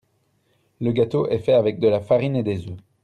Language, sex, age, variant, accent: French, male, 30-39, Français d'Europe, Français de Belgique